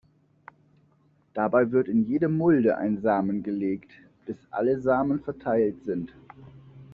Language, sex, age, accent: German, male, 30-39, Deutschland Deutsch